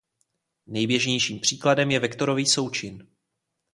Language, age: Czech, 19-29